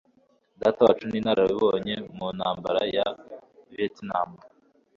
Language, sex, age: Kinyarwanda, male, 19-29